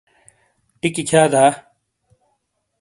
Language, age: Shina, 30-39